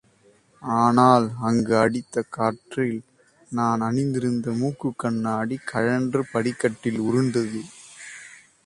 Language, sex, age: Tamil, male, 19-29